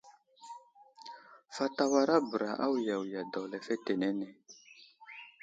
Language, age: Wuzlam, 19-29